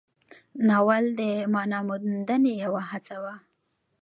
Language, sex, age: Pashto, female, 19-29